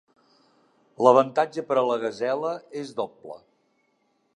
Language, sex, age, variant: Catalan, male, 60-69, Central